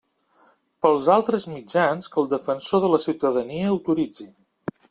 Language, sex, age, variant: Catalan, male, 50-59, Central